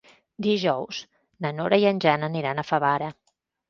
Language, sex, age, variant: Catalan, female, 50-59, Central